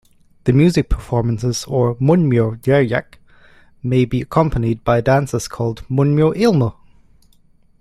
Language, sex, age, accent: English, male, 19-29, England English